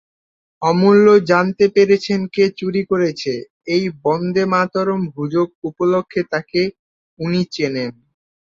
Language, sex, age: Bengali, male, 19-29